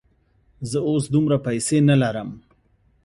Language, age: Pashto, 30-39